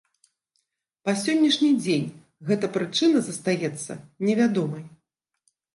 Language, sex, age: Belarusian, female, 40-49